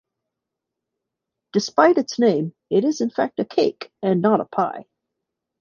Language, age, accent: English, 40-49, United States English